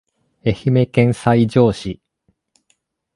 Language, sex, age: Japanese, male, 19-29